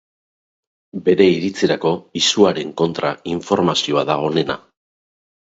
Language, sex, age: Basque, male, 30-39